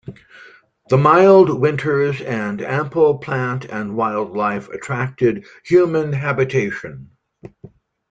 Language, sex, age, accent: English, male, 60-69, United States English